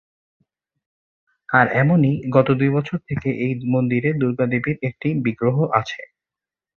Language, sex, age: Bengali, male, 19-29